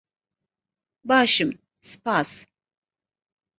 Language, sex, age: Kurdish, female, 30-39